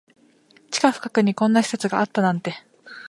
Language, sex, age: Japanese, female, 19-29